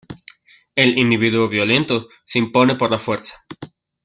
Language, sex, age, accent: Spanish, male, under 19, México